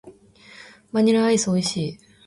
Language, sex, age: Japanese, female, 19-29